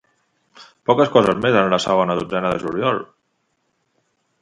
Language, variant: Catalan, Central